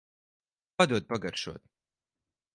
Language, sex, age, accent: Latvian, male, 19-29, Riga